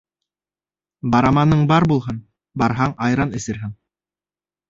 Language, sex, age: Bashkir, male, 19-29